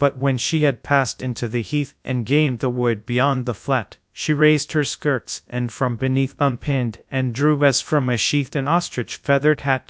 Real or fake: fake